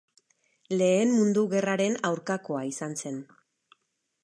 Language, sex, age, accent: Basque, female, 50-59, Erdialdekoa edo Nafarra (Gipuzkoa, Nafarroa)